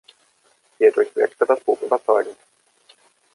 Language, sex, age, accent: German, male, 30-39, Deutschland Deutsch